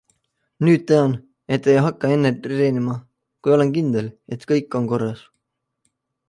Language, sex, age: Estonian, male, 19-29